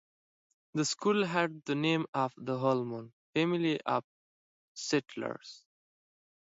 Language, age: English, 19-29